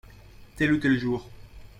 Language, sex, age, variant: French, male, 19-29, Français de métropole